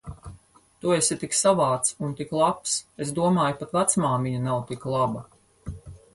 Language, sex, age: Latvian, female, 50-59